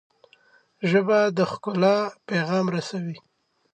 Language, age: Pashto, 40-49